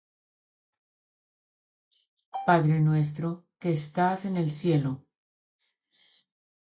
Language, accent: Spanish, Andino-Pacífico: Colombia, Perú, Ecuador, oeste de Bolivia y Venezuela andina